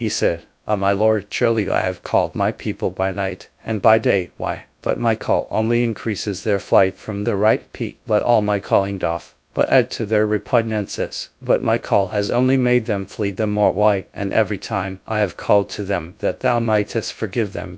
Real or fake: fake